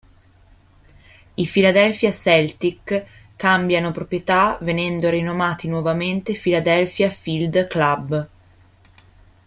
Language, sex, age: Italian, female, 19-29